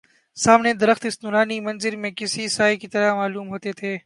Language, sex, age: Urdu, male, 19-29